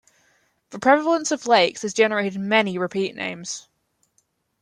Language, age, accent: English, 19-29, England English